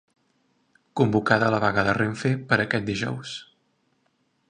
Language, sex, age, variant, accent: Catalan, male, 19-29, Central, central